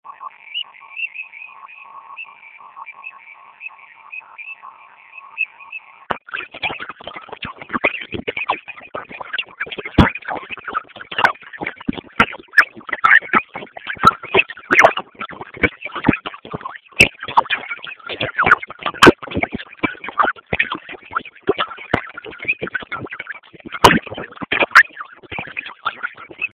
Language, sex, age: Swahili, female, 19-29